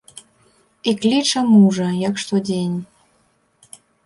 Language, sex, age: Belarusian, female, 19-29